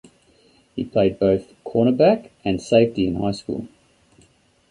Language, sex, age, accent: English, male, 40-49, Australian English